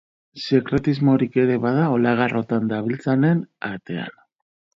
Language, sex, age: Basque, male, 30-39